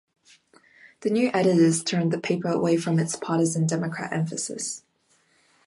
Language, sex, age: English, female, 19-29